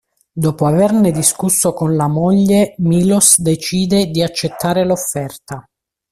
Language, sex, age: Italian, female, 40-49